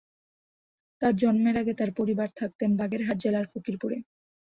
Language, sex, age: Bengali, female, 19-29